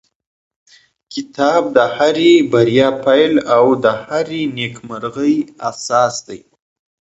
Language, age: Pashto, 19-29